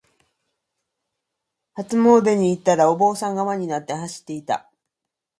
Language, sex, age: Japanese, female, 40-49